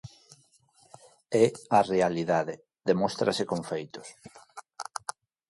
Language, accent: Galician, Normativo (estándar)